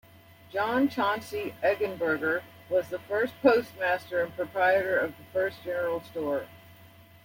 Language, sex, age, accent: English, female, 40-49, United States English